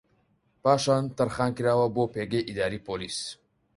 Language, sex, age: Central Kurdish, male, 19-29